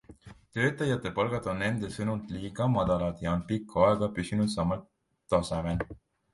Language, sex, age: Estonian, male, 19-29